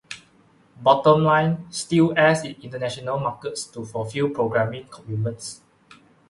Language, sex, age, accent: English, male, 19-29, Malaysian English